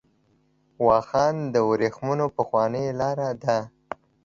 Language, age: Pashto, 19-29